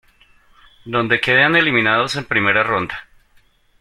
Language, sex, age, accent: Spanish, male, 40-49, Andino-Pacífico: Colombia, Perú, Ecuador, oeste de Bolivia y Venezuela andina